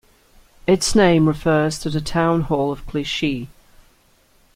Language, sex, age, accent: English, male, 19-29, England English